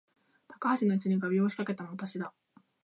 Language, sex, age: Japanese, female, under 19